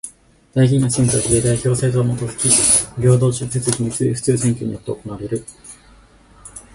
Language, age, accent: Japanese, 19-29, 標準語